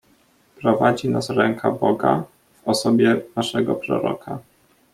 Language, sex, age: Polish, male, 19-29